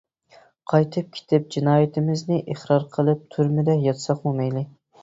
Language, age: Uyghur, 19-29